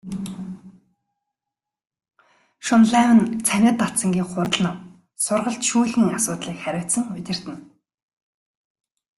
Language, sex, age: Mongolian, female, 19-29